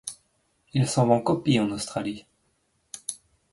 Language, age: French, 30-39